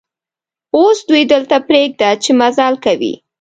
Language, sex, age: Pashto, female, 19-29